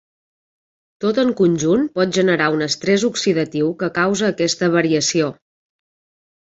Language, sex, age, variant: Catalan, female, 30-39, Central